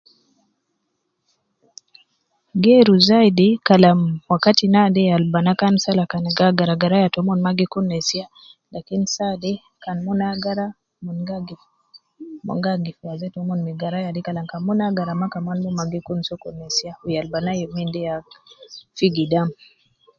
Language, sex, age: Nubi, female, 30-39